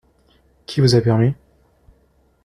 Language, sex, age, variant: French, male, 30-39, Français de métropole